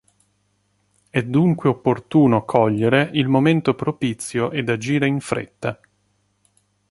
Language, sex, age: Italian, male, 30-39